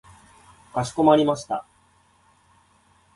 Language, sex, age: Japanese, male, 30-39